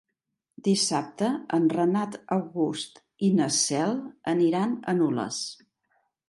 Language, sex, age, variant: Catalan, female, 60-69, Central